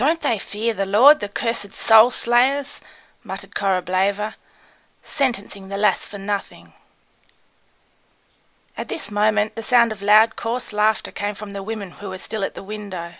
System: none